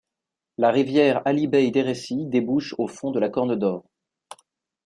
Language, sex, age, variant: French, male, 19-29, Français de métropole